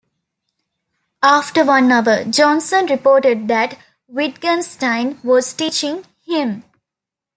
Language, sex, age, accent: English, female, 19-29, India and South Asia (India, Pakistan, Sri Lanka)